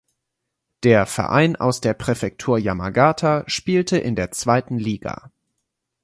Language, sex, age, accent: German, male, 30-39, Deutschland Deutsch